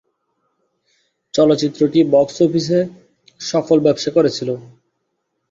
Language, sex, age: Bengali, male, 19-29